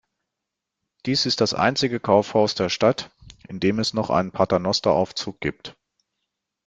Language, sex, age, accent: German, male, 50-59, Deutschland Deutsch